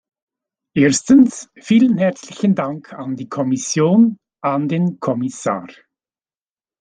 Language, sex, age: German, male, 60-69